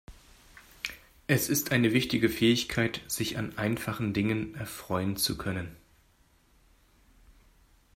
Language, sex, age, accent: German, male, 40-49, Deutschland Deutsch